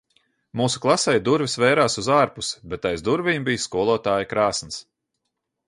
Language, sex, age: Latvian, male, 40-49